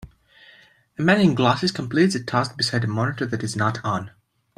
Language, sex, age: English, male, 19-29